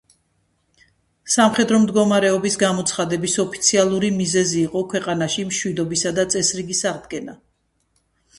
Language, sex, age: Georgian, female, 60-69